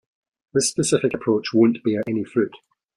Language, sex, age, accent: English, male, 50-59, Scottish English